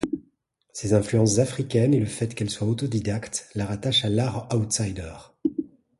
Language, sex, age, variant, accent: French, male, 40-49, Français d'Europe, Français de Belgique